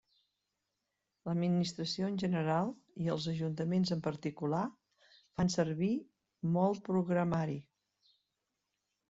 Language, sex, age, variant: Catalan, female, 60-69, Central